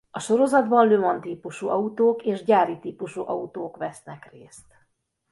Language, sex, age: Hungarian, female, 50-59